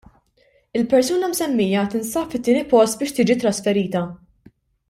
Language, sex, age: Maltese, female, 19-29